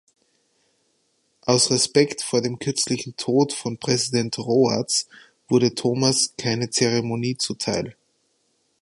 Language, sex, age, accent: German, male, 30-39, Österreichisches Deutsch